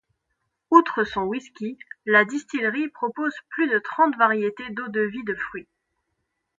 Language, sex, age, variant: French, female, 19-29, Français de métropole